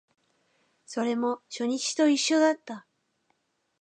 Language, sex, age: Japanese, female, 19-29